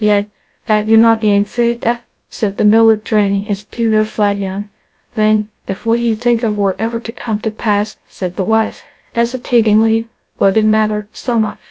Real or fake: fake